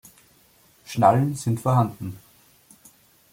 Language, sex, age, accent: German, male, 30-39, Österreichisches Deutsch